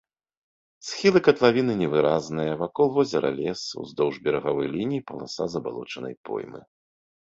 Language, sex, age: Belarusian, male, 30-39